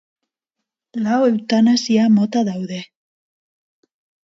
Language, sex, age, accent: Basque, female, 30-39, Mendebalekoa (Araba, Bizkaia, Gipuzkoako mendebaleko herri batzuk)